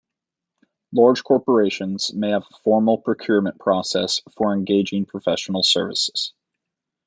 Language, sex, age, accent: English, male, 30-39, United States English